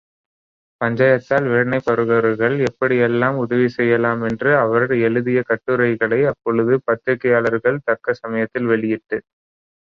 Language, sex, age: Tamil, male, 19-29